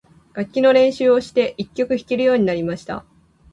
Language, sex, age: Japanese, female, 19-29